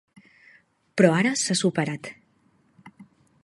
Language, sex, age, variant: Catalan, female, 30-39, Central